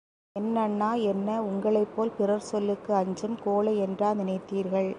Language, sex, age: Tamil, female, 40-49